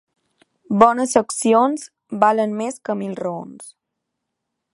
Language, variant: Catalan, Balear